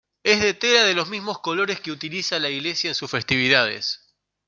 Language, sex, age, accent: Spanish, male, 19-29, Rioplatense: Argentina, Uruguay, este de Bolivia, Paraguay